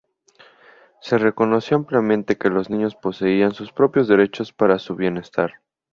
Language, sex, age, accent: Spanish, male, 19-29, México